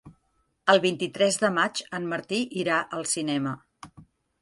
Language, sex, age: Catalan, female, 50-59